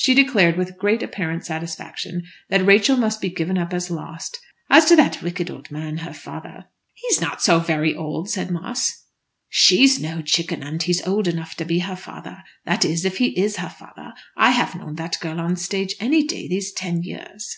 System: none